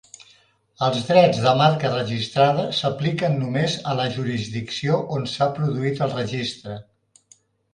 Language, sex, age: Catalan, male, 60-69